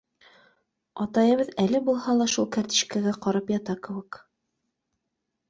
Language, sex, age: Bashkir, female, 30-39